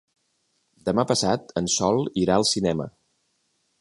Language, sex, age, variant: Catalan, male, 60-69, Central